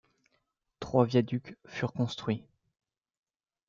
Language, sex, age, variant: French, male, 19-29, Français de métropole